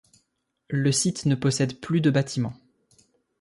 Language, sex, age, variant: French, male, 19-29, Français de métropole